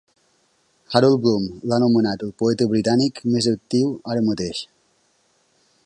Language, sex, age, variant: Catalan, male, 19-29, Balear